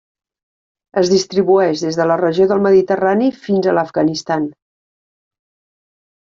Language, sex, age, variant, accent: Catalan, female, 50-59, Central, central